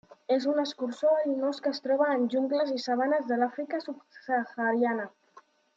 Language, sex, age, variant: Catalan, male, under 19, Central